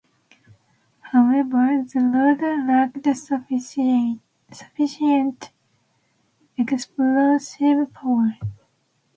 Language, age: English, 19-29